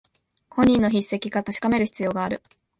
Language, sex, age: Japanese, female, 19-29